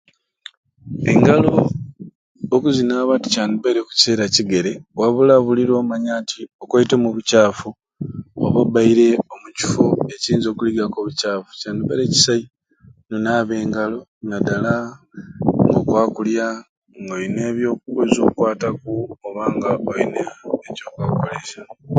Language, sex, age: Ruuli, male, 30-39